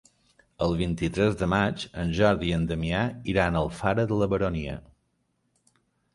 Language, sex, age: Catalan, male, 40-49